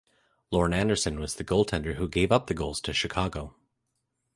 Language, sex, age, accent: English, male, 30-39, Canadian English